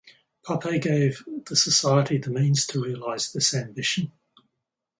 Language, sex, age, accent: English, male, 60-69, Australian English